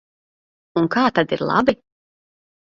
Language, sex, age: Latvian, female, 30-39